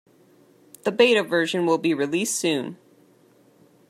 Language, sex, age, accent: English, female, 19-29, Canadian English